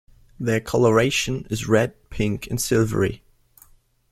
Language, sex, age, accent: English, male, 19-29, Australian English